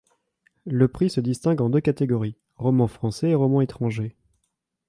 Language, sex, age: French, male, under 19